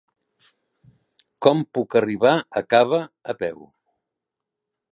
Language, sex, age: Catalan, male, 60-69